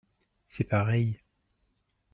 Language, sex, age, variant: French, male, 30-39, Français de métropole